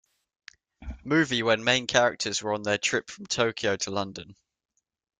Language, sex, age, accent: English, male, under 19, England English